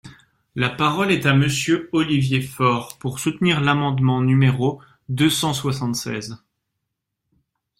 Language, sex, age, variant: French, male, 30-39, Français de métropole